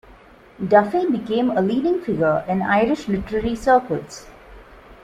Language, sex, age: English, female, 30-39